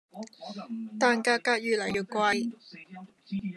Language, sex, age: Cantonese, female, 19-29